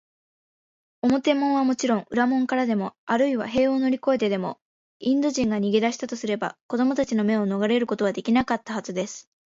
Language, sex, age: Japanese, female, 19-29